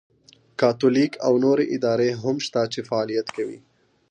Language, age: Pashto, 19-29